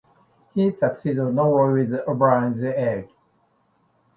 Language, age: English, 50-59